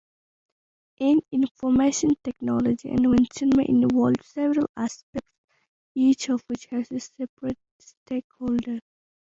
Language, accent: English, India and South Asia (India, Pakistan, Sri Lanka)